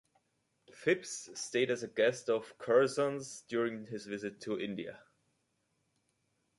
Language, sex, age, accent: English, male, 19-29, United States English